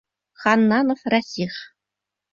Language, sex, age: Bashkir, female, 40-49